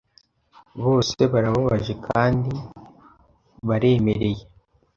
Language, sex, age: Kinyarwanda, male, under 19